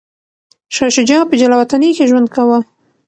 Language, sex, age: Pashto, female, 30-39